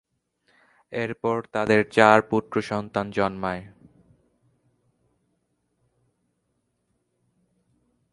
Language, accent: Bengali, fluent